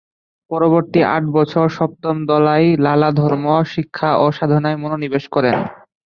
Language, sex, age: Bengali, male, under 19